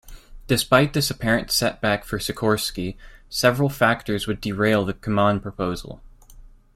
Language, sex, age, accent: English, male, 19-29, United States English